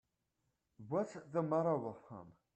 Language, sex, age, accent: English, male, 30-39, United States English